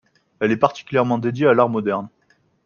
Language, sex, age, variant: French, male, 30-39, Français de métropole